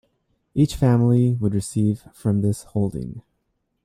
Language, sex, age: English, male, 30-39